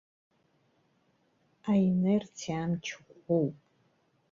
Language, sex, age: Abkhazian, female, 40-49